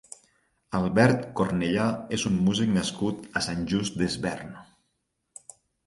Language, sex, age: Catalan, male, 40-49